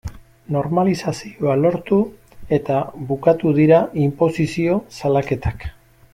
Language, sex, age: Basque, male, 60-69